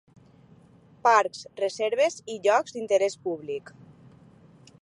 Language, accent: Catalan, valencià